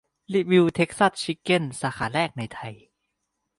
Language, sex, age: Thai, male, 19-29